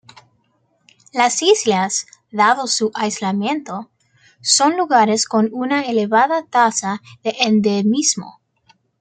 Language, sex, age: Spanish, female, under 19